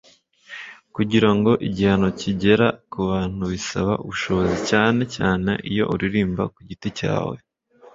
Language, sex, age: Kinyarwanda, male, 19-29